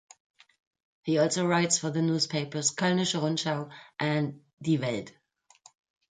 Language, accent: English, England English